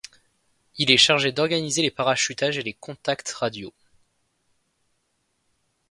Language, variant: French, Français de métropole